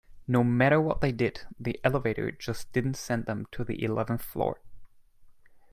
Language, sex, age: English, male, 19-29